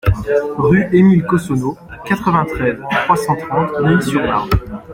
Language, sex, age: French, male, 19-29